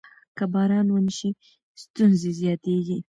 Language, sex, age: Pashto, female, 19-29